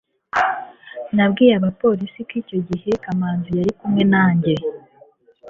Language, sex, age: Kinyarwanda, female, 19-29